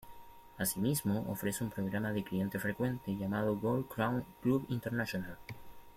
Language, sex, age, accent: Spanish, male, 19-29, Chileno: Chile, Cuyo